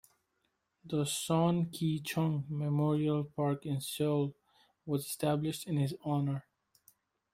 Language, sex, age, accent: English, male, 19-29, India and South Asia (India, Pakistan, Sri Lanka)